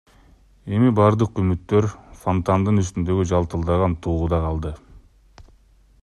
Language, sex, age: Kyrgyz, male, 19-29